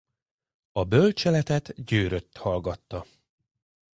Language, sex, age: Hungarian, male, 40-49